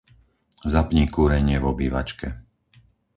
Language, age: Slovak, 50-59